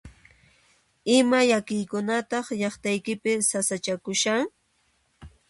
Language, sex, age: Puno Quechua, female, 19-29